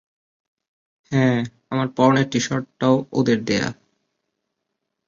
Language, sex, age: Bengali, male, 19-29